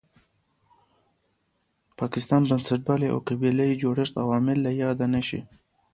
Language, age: Pashto, 19-29